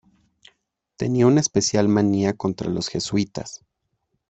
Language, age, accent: Spanish, under 19, México